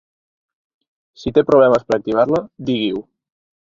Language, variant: Catalan, Central